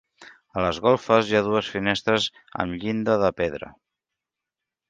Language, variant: Catalan, Central